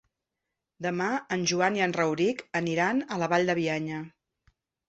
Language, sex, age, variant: Catalan, female, 50-59, Central